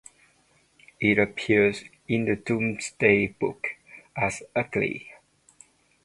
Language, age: English, 19-29